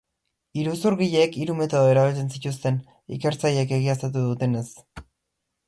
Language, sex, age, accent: Basque, male, 19-29, Erdialdekoa edo Nafarra (Gipuzkoa, Nafarroa)